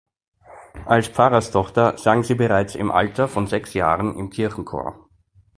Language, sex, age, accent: German, male, 40-49, Österreichisches Deutsch